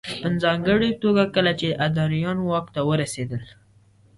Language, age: Pashto, 19-29